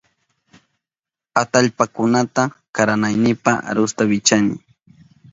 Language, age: Southern Pastaza Quechua, 30-39